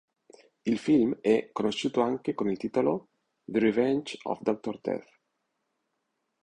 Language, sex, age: Italian, male, 50-59